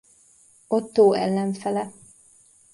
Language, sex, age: Hungarian, female, 19-29